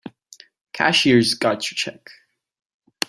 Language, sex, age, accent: English, male, 19-29, United States English